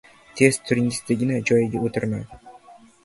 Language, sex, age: Uzbek, male, 19-29